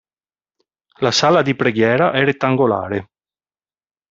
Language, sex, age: Italian, male, 40-49